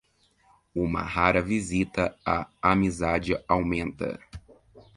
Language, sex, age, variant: Portuguese, male, 19-29, Portuguese (Brasil)